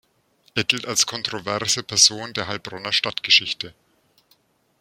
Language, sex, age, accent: German, male, 40-49, Deutschland Deutsch